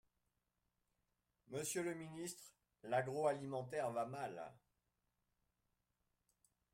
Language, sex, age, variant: French, male, 50-59, Français de métropole